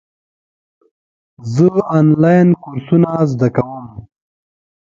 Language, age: Pashto, 19-29